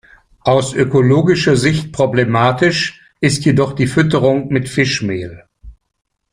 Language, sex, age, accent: German, male, 60-69, Deutschland Deutsch